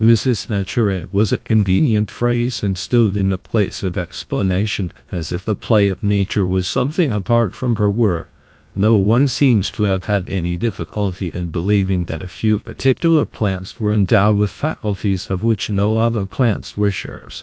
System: TTS, GlowTTS